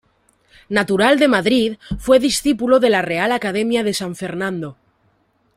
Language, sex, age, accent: Spanish, female, 19-29, España: Centro-Sur peninsular (Madrid, Toledo, Castilla-La Mancha)